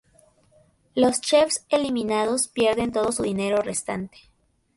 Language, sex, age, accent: Spanish, female, 19-29, México